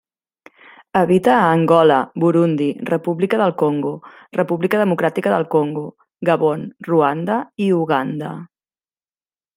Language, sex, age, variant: Catalan, female, 40-49, Central